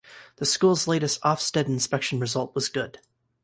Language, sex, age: English, male, 19-29